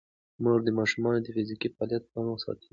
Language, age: Pashto, 19-29